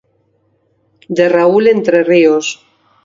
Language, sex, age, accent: Galician, female, 50-59, Oriental (común en zona oriental)